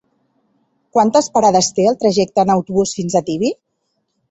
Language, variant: Catalan, Central